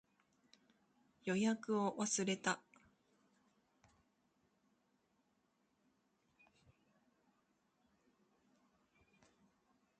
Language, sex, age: Japanese, female, 30-39